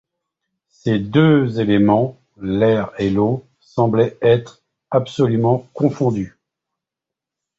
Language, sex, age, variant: French, male, 50-59, Français de métropole